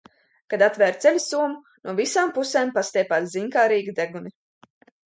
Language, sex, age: Latvian, female, under 19